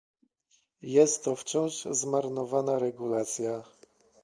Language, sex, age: Polish, male, 30-39